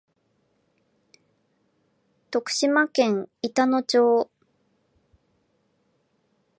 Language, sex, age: Japanese, female, 19-29